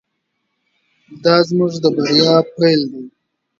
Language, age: Pashto, 30-39